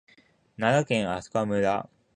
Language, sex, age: Japanese, male, 19-29